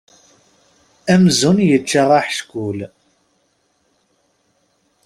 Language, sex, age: Kabyle, male, 30-39